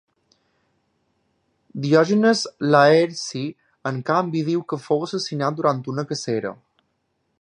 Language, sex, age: Catalan, male, 19-29